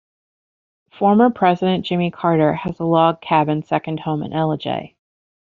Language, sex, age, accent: English, female, 40-49, United States English